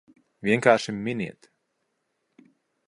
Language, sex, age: Latvian, male, 19-29